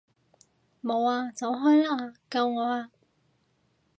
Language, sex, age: Cantonese, female, 30-39